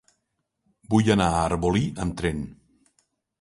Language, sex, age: Catalan, male, 60-69